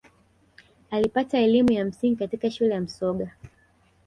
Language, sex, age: Swahili, female, 19-29